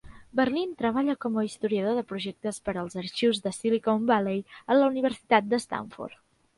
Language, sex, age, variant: Catalan, female, 19-29, Central